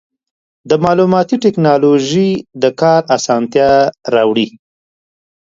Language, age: Pashto, 30-39